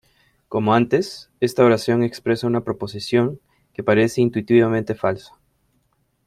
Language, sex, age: Spanish, male, 30-39